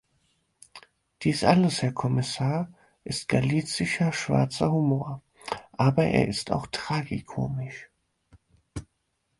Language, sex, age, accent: German, male, 19-29, Deutschland Deutsch